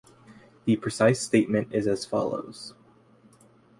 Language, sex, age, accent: English, male, 19-29, United States English